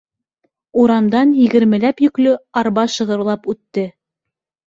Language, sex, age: Bashkir, female, 19-29